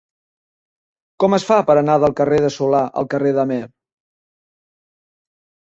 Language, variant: Catalan, Central